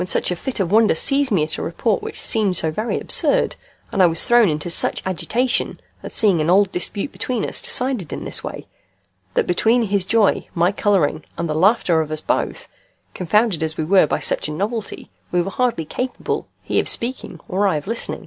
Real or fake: real